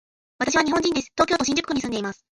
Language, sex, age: Japanese, female, 30-39